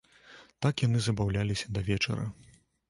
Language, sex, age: Belarusian, male, 30-39